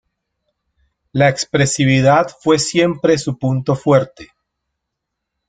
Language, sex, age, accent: Spanish, male, 30-39, Andino-Pacífico: Colombia, Perú, Ecuador, oeste de Bolivia y Venezuela andina